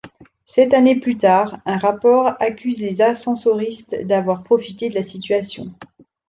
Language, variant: French, Français de métropole